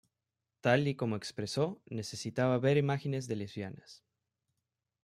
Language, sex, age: Spanish, male, 30-39